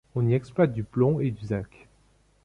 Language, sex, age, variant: French, male, 40-49, Français de métropole